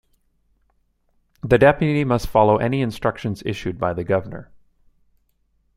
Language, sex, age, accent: English, male, 40-49, Canadian English